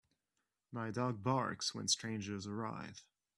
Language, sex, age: English, male, 19-29